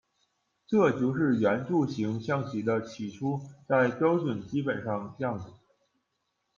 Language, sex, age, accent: Chinese, male, 19-29, 出生地：辽宁省